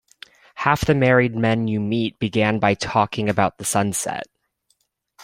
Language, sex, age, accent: English, male, 19-29, United States English